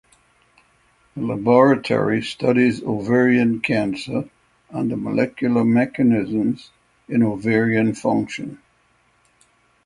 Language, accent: English, United States English